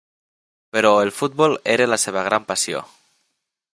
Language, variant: Catalan, Nord-Occidental